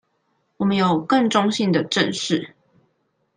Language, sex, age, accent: Chinese, female, 19-29, 出生地：臺南市